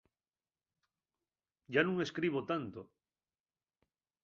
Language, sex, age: Asturian, male, 40-49